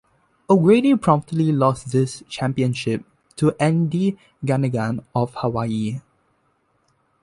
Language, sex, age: English, male, under 19